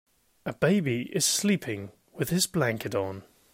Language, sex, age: English, male, 19-29